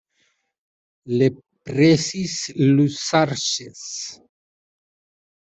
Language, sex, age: Spanish, male, 50-59